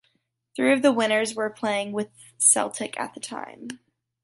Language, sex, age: English, female, under 19